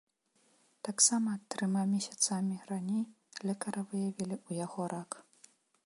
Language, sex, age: Belarusian, female, 19-29